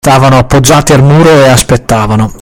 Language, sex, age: Italian, male, 30-39